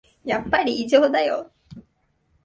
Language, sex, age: Japanese, female, 19-29